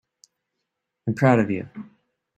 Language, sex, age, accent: English, male, 19-29, United States English